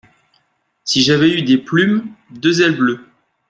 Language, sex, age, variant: French, male, 19-29, Français de métropole